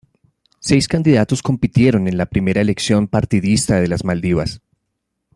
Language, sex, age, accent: Spanish, male, 30-39, Andino-Pacífico: Colombia, Perú, Ecuador, oeste de Bolivia y Venezuela andina